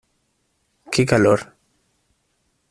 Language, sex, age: Spanish, male, 19-29